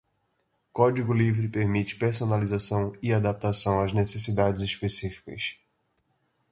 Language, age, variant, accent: Portuguese, 19-29, Portuguese (Brasil), Nordestino